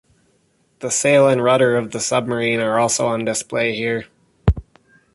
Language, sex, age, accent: English, male, 30-39, United States English